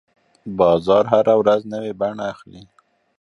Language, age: Pashto, 30-39